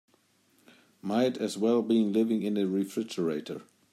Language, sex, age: English, male, 40-49